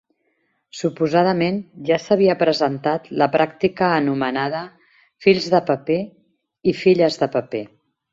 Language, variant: Catalan, Central